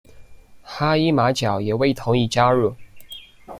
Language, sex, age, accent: Chinese, male, 19-29, 出生地：四川省